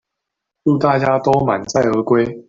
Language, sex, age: Chinese, male, 19-29